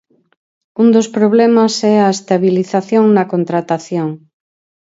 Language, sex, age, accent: Galician, female, 50-59, Central (gheada); Normativo (estándar)